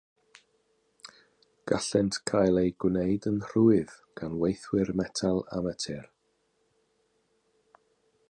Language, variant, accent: Welsh, North-Eastern Welsh, Y Deyrnas Unedig Cymraeg